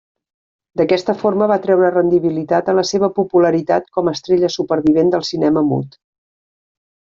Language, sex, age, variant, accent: Catalan, female, 50-59, Central, central